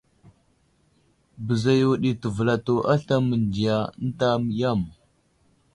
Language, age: Wuzlam, 19-29